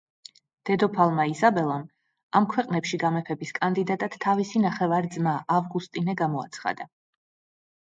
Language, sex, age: Georgian, female, 40-49